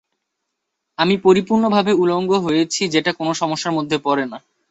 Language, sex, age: Bengali, male, 19-29